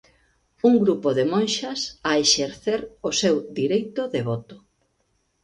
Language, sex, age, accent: Galician, female, 50-59, Oriental (común en zona oriental)